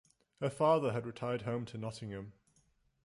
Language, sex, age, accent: English, male, 19-29, England English